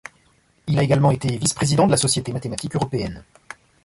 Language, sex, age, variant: French, male, 19-29, Français de métropole